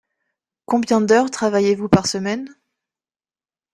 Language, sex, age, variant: French, female, 30-39, Français de métropole